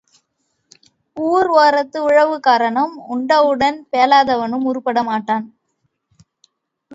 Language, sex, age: Tamil, female, 19-29